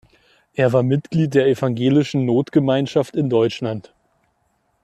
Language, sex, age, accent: German, male, 19-29, Deutschland Deutsch